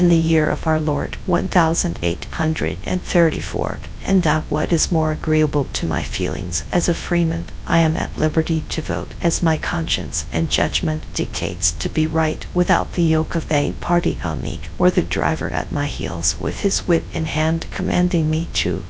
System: TTS, GradTTS